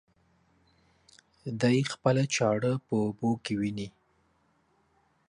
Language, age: Pashto, 30-39